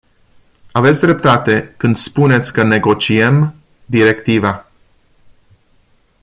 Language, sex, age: Romanian, male, 30-39